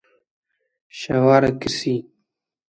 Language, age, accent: Galician, 19-29, Atlántico (seseo e gheada)